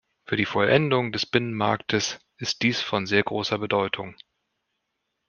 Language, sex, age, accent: German, male, 40-49, Deutschland Deutsch